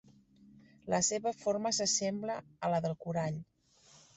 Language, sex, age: Catalan, female, 50-59